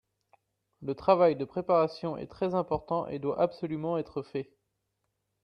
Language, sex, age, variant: French, male, 19-29, Français de métropole